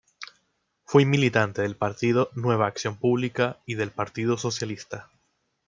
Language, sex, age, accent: Spanish, male, 19-29, Caribe: Cuba, Venezuela, Puerto Rico, República Dominicana, Panamá, Colombia caribeña, México caribeño, Costa del golfo de México